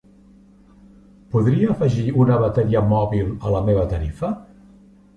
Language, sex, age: Catalan, male, 60-69